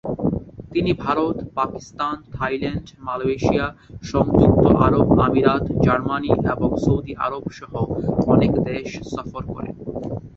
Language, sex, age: Bengali, male, 19-29